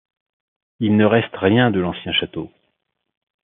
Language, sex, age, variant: French, male, 40-49, Français de métropole